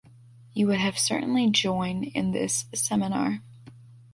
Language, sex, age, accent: English, female, under 19, United States English